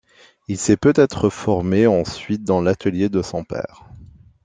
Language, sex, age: French, male, 30-39